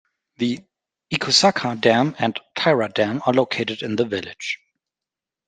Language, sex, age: English, male, 30-39